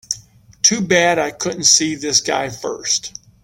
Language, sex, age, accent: English, male, 50-59, United States English